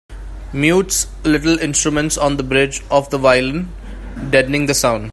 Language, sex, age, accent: English, male, 19-29, India and South Asia (India, Pakistan, Sri Lanka)